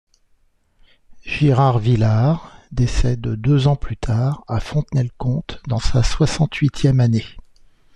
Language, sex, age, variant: French, male, 50-59, Français de métropole